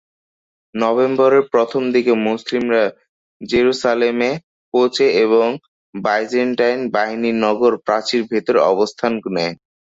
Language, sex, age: Bengali, male, under 19